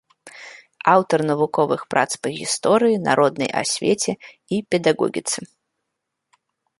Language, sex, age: Belarusian, female, 30-39